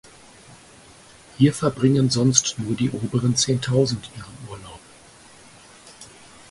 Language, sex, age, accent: German, male, 50-59, Deutschland Deutsch